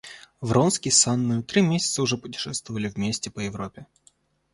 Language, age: Russian, 19-29